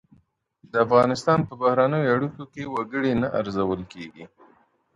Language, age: Pashto, 30-39